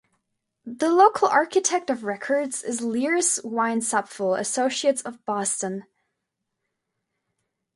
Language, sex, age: English, female, under 19